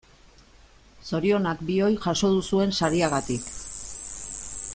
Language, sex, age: Basque, female, 50-59